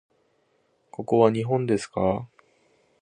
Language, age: Japanese, 19-29